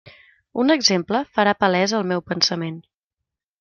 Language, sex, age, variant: Catalan, female, 30-39, Central